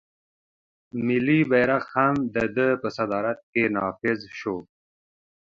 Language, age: Pashto, 30-39